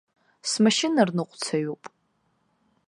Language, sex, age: Abkhazian, female, 19-29